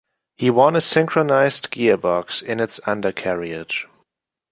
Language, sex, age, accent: English, male, 19-29, United States English